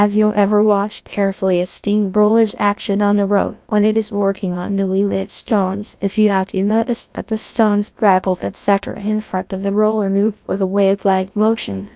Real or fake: fake